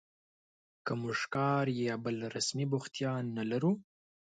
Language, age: Pashto, 19-29